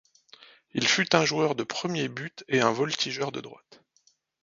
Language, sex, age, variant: French, male, 50-59, Français de métropole